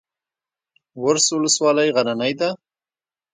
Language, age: Pashto, 30-39